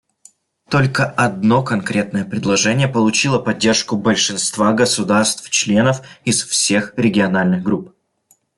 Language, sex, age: Russian, male, 19-29